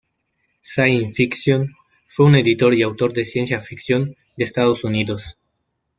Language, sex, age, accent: Spanish, male, 19-29, México